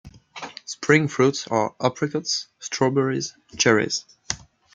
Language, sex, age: English, male, 19-29